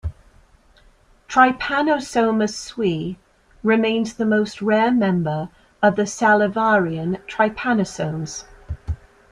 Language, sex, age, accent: English, female, 40-49, England English